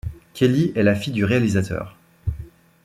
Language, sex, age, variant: French, male, 30-39, Français de métropole